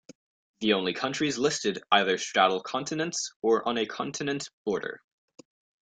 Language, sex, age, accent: English, male, under 19, West Indies and Bermuda (Bahamas, Bermuda, Jamaica, Trinidad)